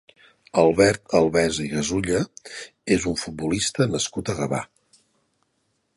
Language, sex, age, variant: Catalan, male, 50-59, Central